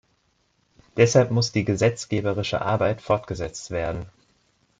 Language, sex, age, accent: German, male, 19-29, Deutschland Deutsch